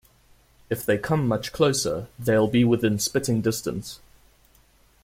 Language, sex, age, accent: English, male, under 19, Southern African (South Africa, Zimbabwe, Namibia)